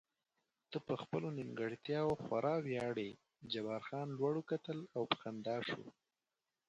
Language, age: Pashto, 19-29